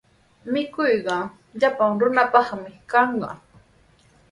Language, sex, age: Sihuas Ancash Quechua, female, 19-29